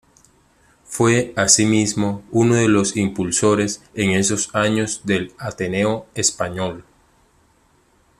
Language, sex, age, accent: Spanish, male, 19-29, Caribe: Cuba, Venezuela, Puerto Rico, República Dominicana, Panamá, Colombia caribeña, México caribeño, Costa del golfo de México